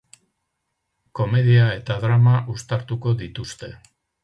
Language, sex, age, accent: Basque, male, 70-79, Mendebalekoa (Araba, Bizkaia, Gipuzkoako mendebaleko herri batzuk)